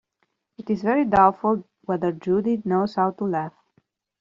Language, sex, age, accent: English, female, 30-39, United States English